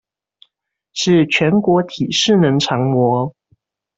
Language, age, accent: Chinese, 19-29, 出生地：臺北市